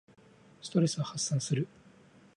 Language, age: Japanese, 40-49